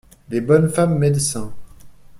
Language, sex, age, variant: French, male, 19-29, Français de métropole